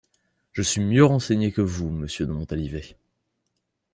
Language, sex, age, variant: French, male, 19-29, Français de métropole